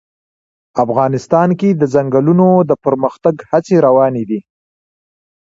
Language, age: Pashto, 40-49